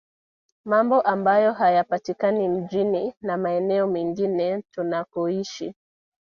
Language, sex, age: Swahili, female, 19-29